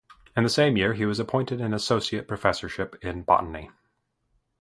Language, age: English, 30-39